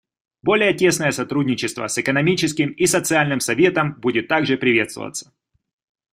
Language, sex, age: Russian, male, 30-39